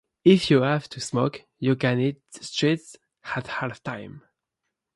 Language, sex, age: English, male, 30-39